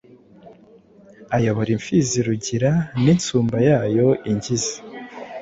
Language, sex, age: Kinyarwanda, male, 19-29